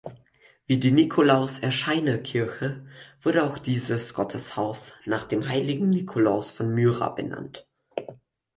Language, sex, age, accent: German, male, under 19, Deutschland Deutsch